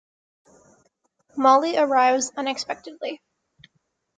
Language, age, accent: English, 19-29, United States English